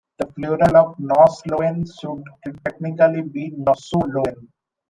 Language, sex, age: English, male, 19-29